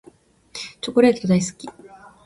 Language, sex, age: Japanese, female, 19-29